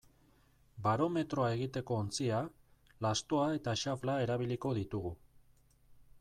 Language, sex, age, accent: Basque, male, 40-49, Erdialdekoa edo Nafarra (Gipuzkoa, Nafarroa)